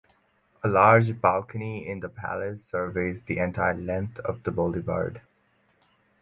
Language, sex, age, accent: English, male, 19-29, United States English